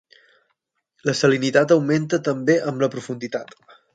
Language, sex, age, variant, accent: Catalan, male, 30-39, Balear, menorquí